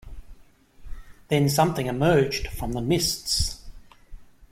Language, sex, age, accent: English, male, 50-59, Australian English